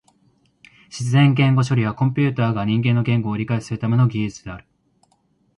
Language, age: Japanese, 19-29